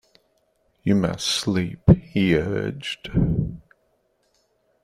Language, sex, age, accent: English, male, 60-69, Australian English